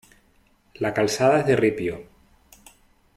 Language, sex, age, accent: Spanish, male, 40-49, España: Islas Canarias